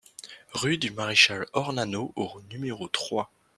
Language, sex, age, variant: French, male, under 19, Français de métropole